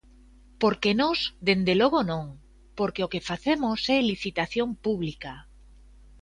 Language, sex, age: Galician, female, 40-49